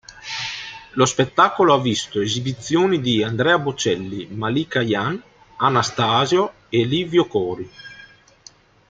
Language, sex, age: Italian, male, 50-59